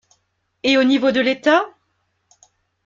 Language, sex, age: French, female, 50-59